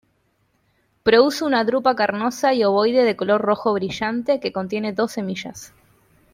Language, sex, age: Spanish, female, 19-29